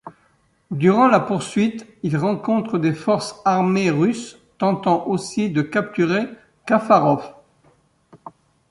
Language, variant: French, Français de métropole